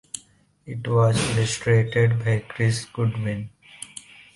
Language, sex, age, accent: English, male, 19-29, India and South Asia (India, Pakistan, Sri Lanka)